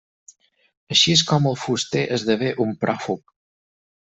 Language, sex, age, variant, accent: Catalan, male, 30-39, Balear, mallorquí